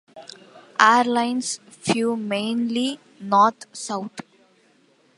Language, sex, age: English, female, 19-29